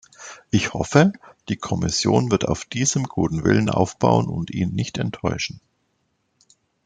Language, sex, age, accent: German, male, 40-49, Deutschland Deutsch